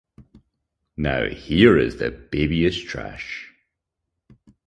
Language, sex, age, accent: English, male, 30-39, Scottish English